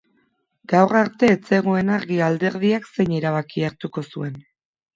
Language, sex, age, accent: Basque, female, 30-39, Erdialdekoa edo Nafarra (Gipuzkoa, Nafarroa)